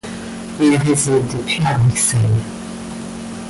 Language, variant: French, Français de métropole